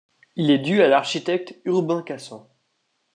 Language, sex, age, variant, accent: French, male, under 19, Français d'Europe, Français de Suisse